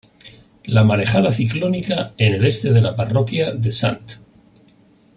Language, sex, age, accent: Spanish, male, 50-59, España: Norte peninsular (Asturias, Castilla y León, Cantabria, País Vasco, Navarra, Aragón, La Rioja, Guadalajara, Cuenca)